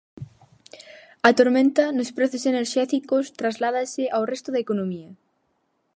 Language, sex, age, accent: Galician, female, under 19, Central (gheada)